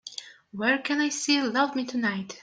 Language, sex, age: English, female, 19-29